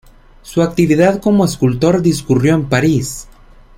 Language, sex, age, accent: Spanish, male, 19-29, América central